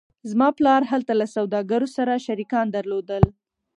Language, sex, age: Pashto, female, under 19